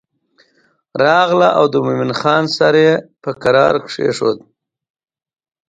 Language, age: Pashto, 40-49